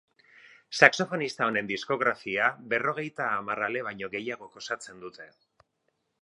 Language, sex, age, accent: Basque, male, 50-59, Erdialdekoa edo Nafarra (Gipuzkoa, Nafarroa)